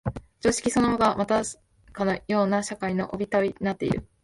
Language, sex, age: Japanese, female, 19-29